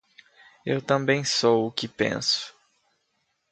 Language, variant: Portuguese, Portuguese (Brasil)